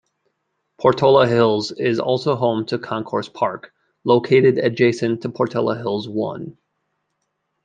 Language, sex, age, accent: English, male, 30-39, United States English